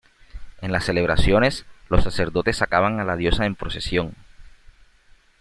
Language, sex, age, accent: Spanish, male, 30-39, Caribe: Cuba, Venezuela, Puerto Rico, República Dominicana, Panamá, Colombia caribeña, México caribeño, Costa del golfo de México